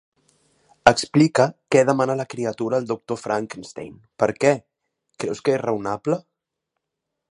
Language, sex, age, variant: Catalan, male, 30-39, Central